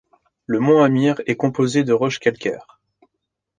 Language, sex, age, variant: French, male, 19-29, Français de métropole